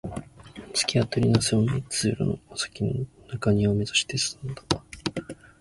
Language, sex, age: Japanese, male, 19-29